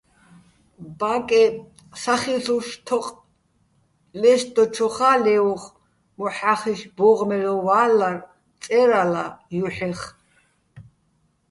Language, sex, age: Bats, female, 70-79